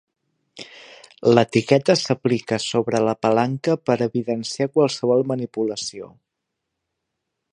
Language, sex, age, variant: Catalan, male, 19-29, Central